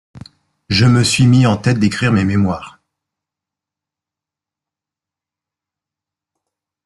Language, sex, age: French, male, 30-39